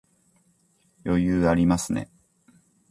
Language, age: Japanese, 40-49